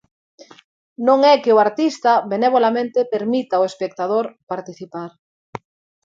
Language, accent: Galician, Normativo (estándar)